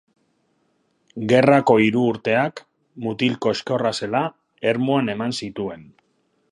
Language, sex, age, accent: Basque, male, 30-39, Mendebalekoa (Araba, Bizkaia, Gipuzkoako mendebaleko herri batzuk)